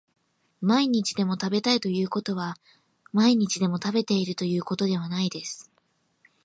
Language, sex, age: Japanese, female, 19-29